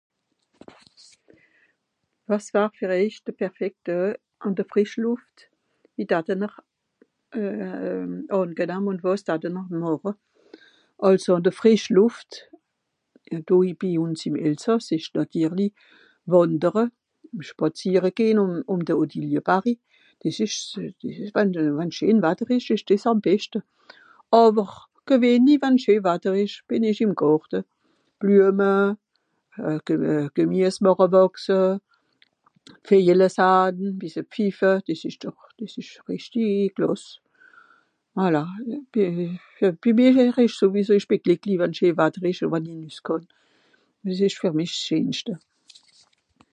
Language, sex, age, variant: Swiss German, female, 50-59, Nordniederàlemmànisch (Rishoffe, Zàwere, Bùsswìller, Hawenau, Brüemt, Stroossbùri, Molse, Dàmbàch, Schlettstàtt, Pfàlzbùri usw.)